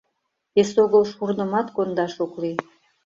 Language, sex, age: Mari, female, 50-59